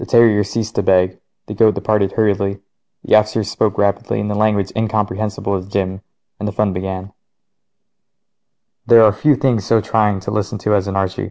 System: none